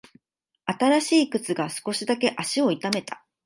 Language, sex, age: Japanese, female, 40-49